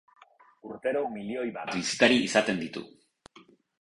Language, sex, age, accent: Basque, male, 30-39, Mendebalekoa (Araba, Bizkaia, Gipuzkoako mendebaleko herri batzuk)